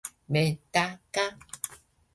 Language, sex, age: Japanese, female, 50-59